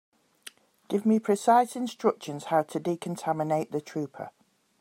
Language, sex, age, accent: English, female, 50-59, England English